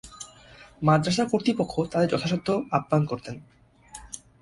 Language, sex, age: Bengali, male, under 19